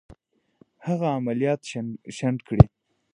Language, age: Pashto, 19-29